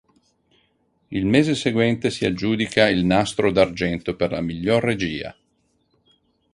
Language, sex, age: Italian, male, 50-59